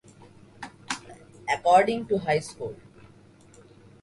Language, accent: English, India and South Asia (India, Pakistan, Sri Lanka)